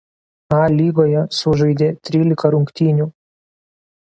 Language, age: Lithuanian, 19-29